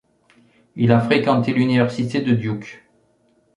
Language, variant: French, Français de métropole